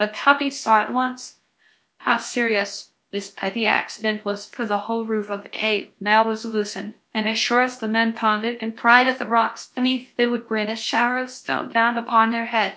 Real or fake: fake